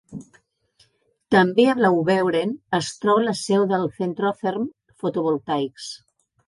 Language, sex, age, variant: Catalan, female, 50-59, Central